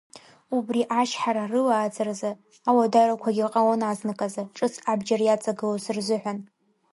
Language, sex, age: Abkhazian, female, 19-29